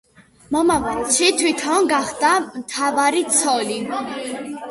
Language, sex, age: Georgian, female, under 19